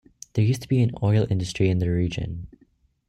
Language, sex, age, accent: English, male, under 19, United States English